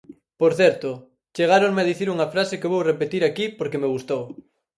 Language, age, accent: Galician, 19-29, Atlántico (seseo e gheada)